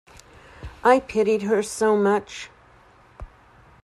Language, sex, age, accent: English, female, 60-69, United States English